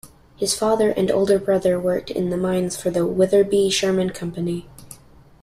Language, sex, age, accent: English, male, under 19, United States English